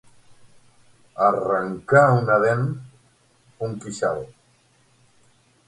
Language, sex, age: Catalan, male, 50-59